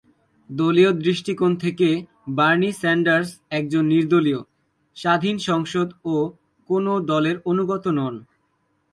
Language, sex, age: Bengali, male, under 19